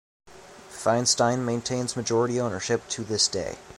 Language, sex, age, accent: English, male, under 19, United States English